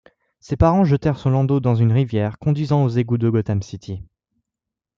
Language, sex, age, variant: French, male, 19-29, Français de métropole